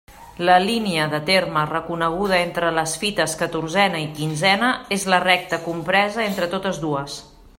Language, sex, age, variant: Catalan, female, 40-49, Central